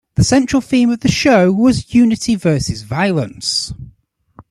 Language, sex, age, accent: English, male, 19-29, England English